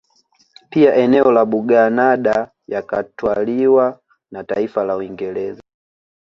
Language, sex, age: Swahili, male, 19-29